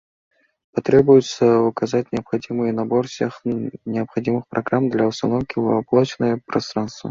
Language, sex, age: Russian, male, 19-29